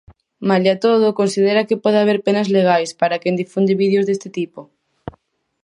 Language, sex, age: Galician, female, 19-29